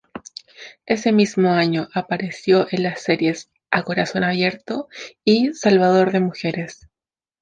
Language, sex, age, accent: Spanish, female, under 19, Chileno: Chile, Cuyo